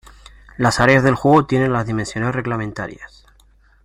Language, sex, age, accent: Spanish, male, 30-39, España: Centro-Sur peninsular (Madrid, Toledo, Castilla-La Mancha)